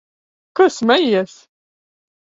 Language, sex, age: Latvian, female, 40-49